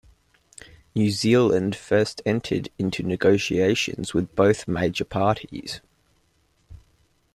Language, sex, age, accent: English, male, 19-29, Australian English